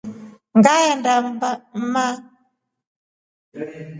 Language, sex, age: Rombo, female, 40-49